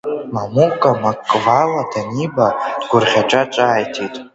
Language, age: Abkhazian, under 19